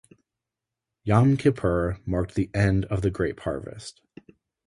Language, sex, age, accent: English, male, 30-39, United States English